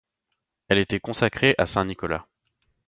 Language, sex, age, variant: French, male, 19-29, Français de métropole